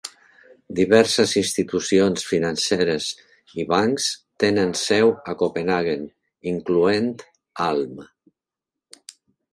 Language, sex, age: Catalan, male, 60-69